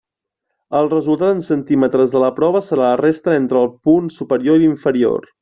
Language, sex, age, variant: Catalan, male, 19-29, Central